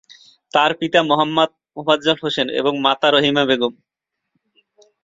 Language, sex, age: Bengali, male, 19-29